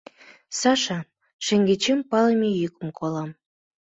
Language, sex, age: Mari, female, under 19